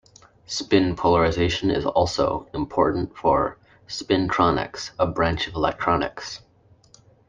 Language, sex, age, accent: English, male, 19-29, Canadian English